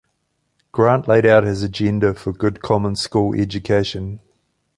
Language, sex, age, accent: English, male, 40-49, New Zealand English